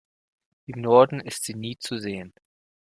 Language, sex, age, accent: German, male, 19-29, Deutschland Deutsch